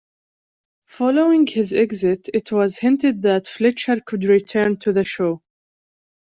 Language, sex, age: English, female, 19-29